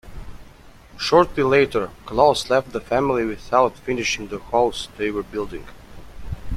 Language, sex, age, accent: English, male, 19-29, United States English